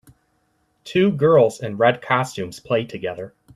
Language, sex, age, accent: English, male, 19-29, United States English